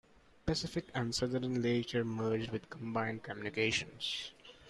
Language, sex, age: English, male, 19-29